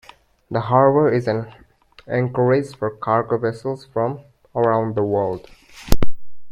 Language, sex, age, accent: English, male, 19-29, India and South Asia (India, Pakistan, Sri Lanka)